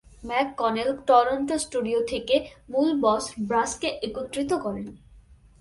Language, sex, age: Bengali, female, 19-29